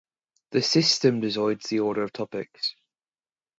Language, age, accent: English, 19-29, England English